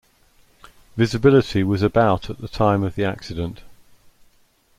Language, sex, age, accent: English, male, 60-69, England English